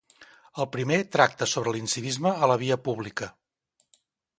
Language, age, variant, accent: Catalan, 50-59, Central, central